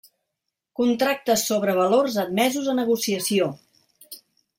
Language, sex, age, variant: Catalan, female, 60-69, Central